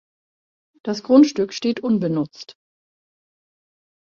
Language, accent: German, Deutschland Deutsch